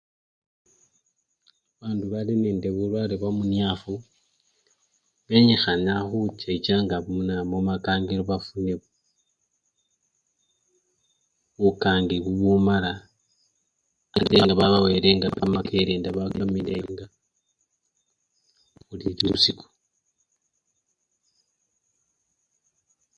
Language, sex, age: Luyia, male, 19-29